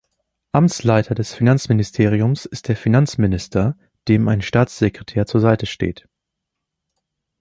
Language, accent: German, Deutschland Deutsch